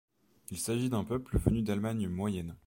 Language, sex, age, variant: French, male, 19-29, Français de métropole